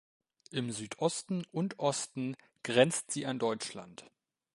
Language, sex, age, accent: German, male, 19-29, Deutschland Deutsch